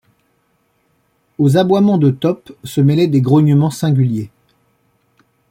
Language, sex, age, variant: French, male, 40-49, Français de métropole